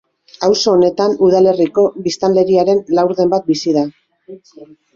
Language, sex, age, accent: Basque, female, 50-59, Mendebalekoa (Araba, Bizkaia, Gipuzkoako mendebaleko herri batzuk)